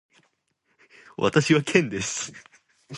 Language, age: Japanese, under 19